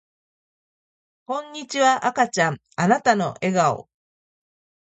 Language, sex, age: Japanese, female, 40-49